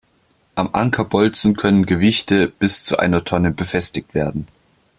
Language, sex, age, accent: German, male, under 19, Deutschland Deutsch